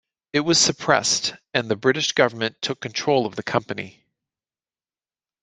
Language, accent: English, Canadian English